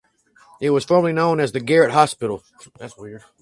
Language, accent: English, United States English